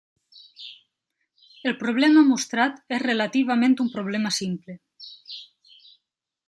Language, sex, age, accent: Catalan, female, 30-39, valencià